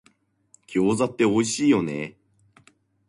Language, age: Japanese, 30-39